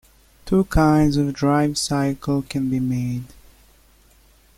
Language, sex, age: English, male, 19-29